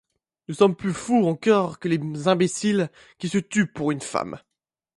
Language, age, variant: French, 19-29, Français de métropole